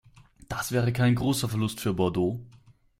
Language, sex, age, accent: German, male, 19-29, Österreichisches Deutsch